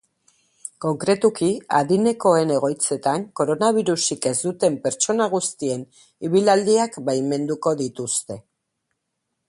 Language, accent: Basque, Mendebalekoa (Araba, Bizkaia, Gipuzkoako mendebaleko herri batzuk)